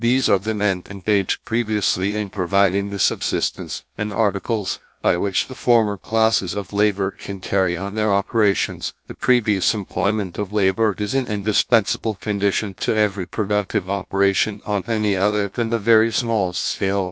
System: TTS, GlowTTS